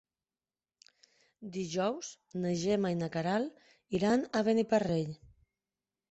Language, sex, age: Catalan, female, 30-39